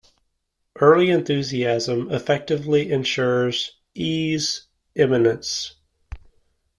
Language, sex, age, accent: English, male, 19-29, United States English